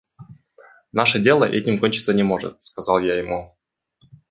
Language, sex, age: Russian, male, 19-29